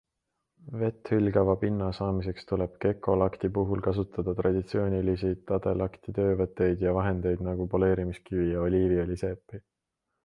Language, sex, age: Estonian, male, 19-29